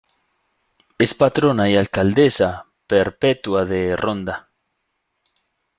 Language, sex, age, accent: Spanish, male, 30-39, Andino-Pacífico: Colombia, Perú, Ecuador, oeste de Bolivia y Venezuela andina